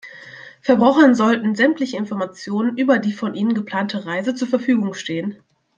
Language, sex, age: German, female, 19-29